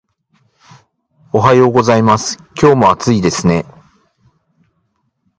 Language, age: Japanese, 30-39